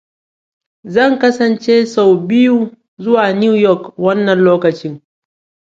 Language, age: Hausa, 19-29